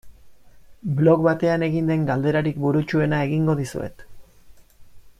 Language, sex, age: Basque, male, 40-49